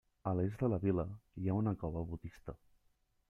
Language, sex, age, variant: Catalan, male, 19-29, Central